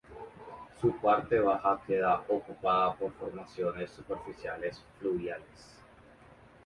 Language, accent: Spanish, América central